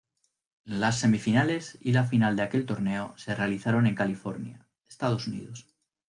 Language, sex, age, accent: Spanish, male, 30-39, España: Centro-Sur peninsular (Madrid, Toledo, Castilla-La Mancha)